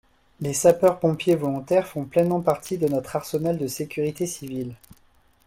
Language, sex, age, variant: French, male, 19-29, Français de métropole